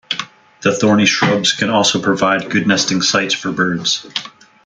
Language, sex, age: English, male, 40-49